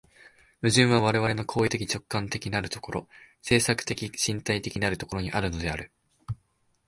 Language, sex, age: Japanese, male, 19-29